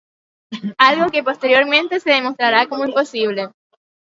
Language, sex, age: Spanish, female, 19-29